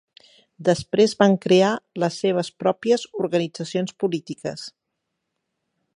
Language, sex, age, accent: Catalan, female, 50-59, central; septentrional